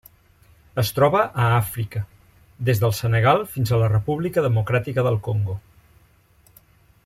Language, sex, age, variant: Catalan, male, 50-59, Central